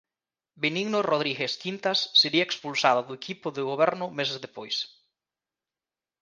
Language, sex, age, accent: Galician, male, 19-29, Atlántico (seseo e gheada)